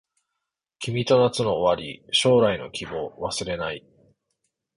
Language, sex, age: Japanese, male, 40-49